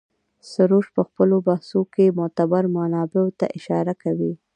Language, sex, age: Pashto, female, 19-29